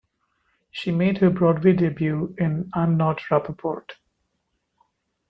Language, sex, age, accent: English, male, 30-39, India and South Asia (India, Pakistan, Sri Lanka)